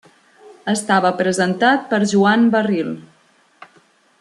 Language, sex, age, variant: Catalan, female, 30-39, Central